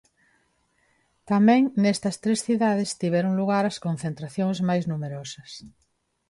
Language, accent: Galician, Neofalante